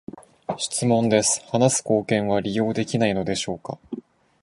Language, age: Japanese, under 19